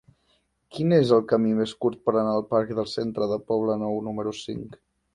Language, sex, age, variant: Catalan, male, 19-29, Central